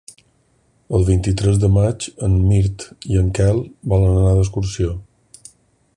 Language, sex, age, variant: Catalan, male, 50-59, Balear